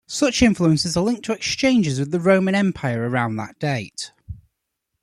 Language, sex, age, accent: English, male, 19-29, England English